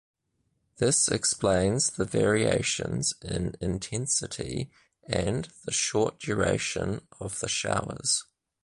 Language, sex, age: English, male, 30-39